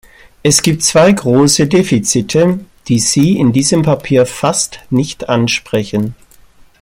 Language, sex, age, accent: German, male, 50-59, Deutschland Deutsch